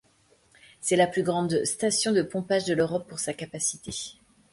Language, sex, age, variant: French, female, 30-39, Français de métropole